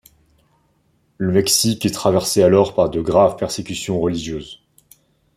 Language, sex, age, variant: French, male, 19-29, Français de métropole